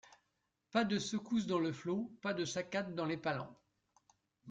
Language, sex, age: French, male, 40-49